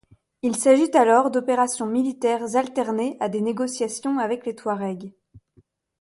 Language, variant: French, Français de métropole